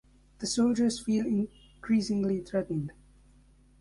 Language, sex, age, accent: English, male, 19-29, United States English